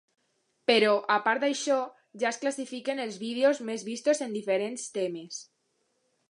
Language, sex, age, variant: Catalan, female, under 19, Alacantí